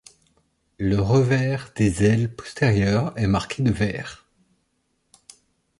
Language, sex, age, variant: French, male, 30-39, Français de métropole